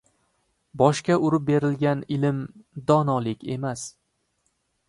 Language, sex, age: Uzbek, male, 19-29